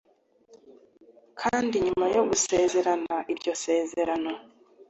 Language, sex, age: Kinyarwanda, female, 19-29